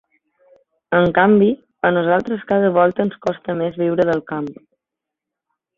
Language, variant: Catalan, Balear